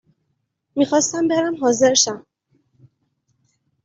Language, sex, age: Persian, female, 19-29